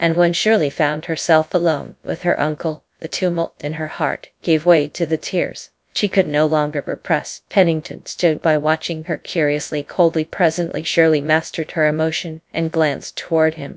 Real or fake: fake